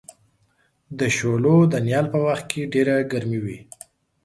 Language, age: Pashto, 30-39